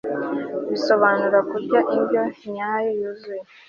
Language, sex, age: Kinyarwanda, female, 19-29